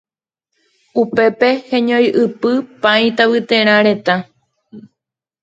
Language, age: Guarani, 19-29